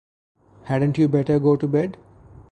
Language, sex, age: English, male, 40-49